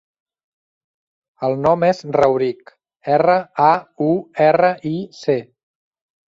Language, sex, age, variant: Catalan, male, 30-39, Central